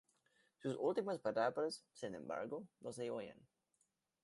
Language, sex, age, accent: Spanish, male, under 19, México